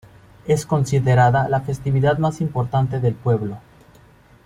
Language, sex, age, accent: Spanish, male, under 19, México